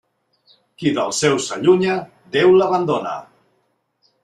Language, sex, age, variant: Catalan, male, 40-49, Central